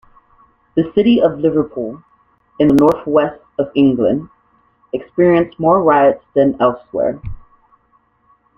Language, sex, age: English, female, 19-29